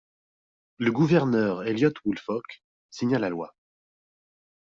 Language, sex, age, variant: French, male, 19-29, Français de métropole